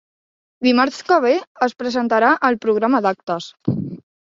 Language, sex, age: Catalan, female, 19-29